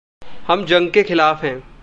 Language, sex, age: Hindi, male, 19-29